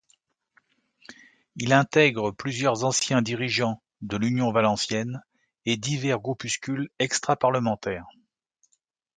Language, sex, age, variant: French, male, 50-59, Français de métropole